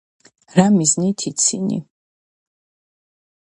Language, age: Georgian, under 19